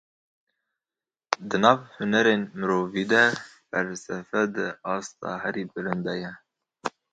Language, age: Kurdish, 19-29